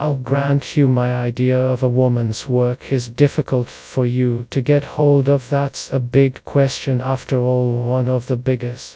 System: TTS, FastPitch